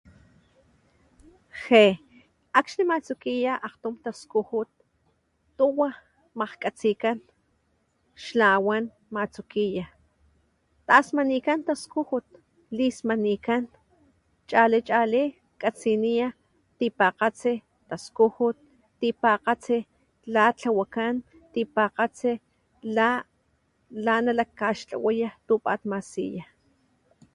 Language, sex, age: Papantla Totonac, female, 40-49